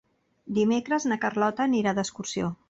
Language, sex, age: Catalan, female, 50-59